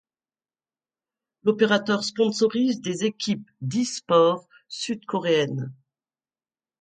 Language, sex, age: French, female, 60-69